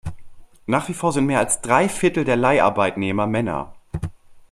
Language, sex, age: German, male, 19-29